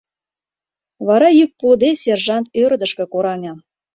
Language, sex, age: Mari, female, 30-39